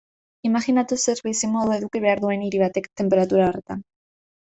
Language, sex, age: Basque, female, 19-29